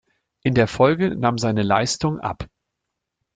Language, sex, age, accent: German, male, 50-59, Deutschland Deutsch